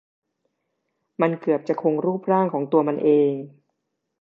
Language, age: Thai, 30-39